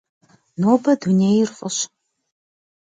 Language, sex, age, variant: Kabardian, female, 50-59, Адыгэбзэ (Къэбэрдей, Кирил, псоми зэдай)